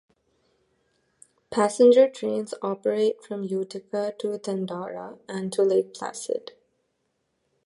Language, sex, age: English, female, 19-29